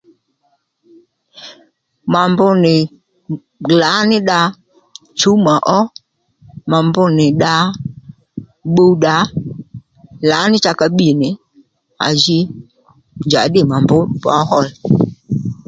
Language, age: Lendu, 40-49